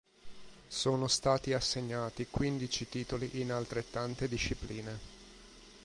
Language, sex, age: Italian, male, 30-39